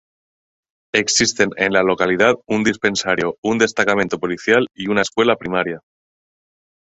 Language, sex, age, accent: Spanish, male, 30-39, España: Norte peninsular (Asturias, Castilla y León, Cantabria, País Vasco, Navarra, Aragón, La Rioja, Guadalajara, Cuenca)